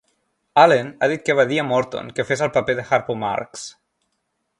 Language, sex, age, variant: Catalan, male, 19-29, Central